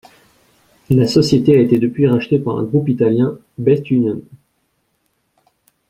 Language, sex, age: French, male, 30-39